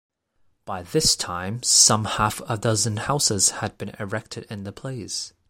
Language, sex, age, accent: English, male, 19-29, Hong Kong English